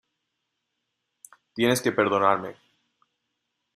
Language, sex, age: Spanish, male, 19-29